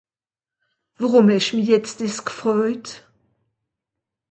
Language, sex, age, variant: Swiss German, female, 60-69, Nordniederàlemmànisch (Rishoffe, Zàwere, Bùsswìller, Hawenau, Brüemt, Stroossbùri, Molse, Dàmbàch, Schlettstàtt, Pfàlzbùri usw.)